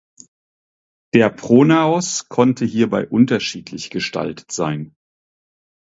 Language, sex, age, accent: German, male, 50-59, Deutschland Deutsch